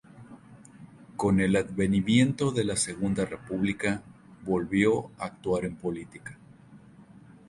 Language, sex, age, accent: Spanish, male, 30-39, México